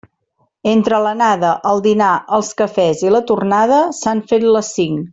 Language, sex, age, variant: Catalan, female, 40-49, Central